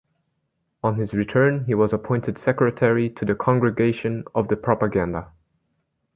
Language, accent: English, United States English